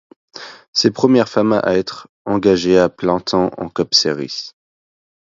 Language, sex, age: French, male, 19-29